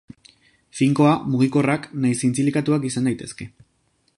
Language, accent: Basque, Erdialdekoa edo Nafarra (Gipuzkoa, Nafarroa)